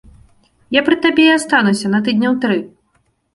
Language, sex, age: Belarusian, female, 30-39